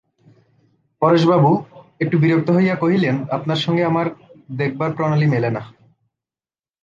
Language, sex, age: Bengali, male, 19-29